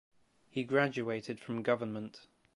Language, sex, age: English, male, 19-29